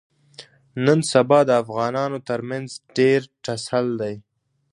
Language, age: Pashto, 19-29